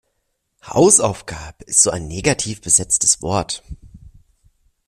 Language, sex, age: German, male, 30-39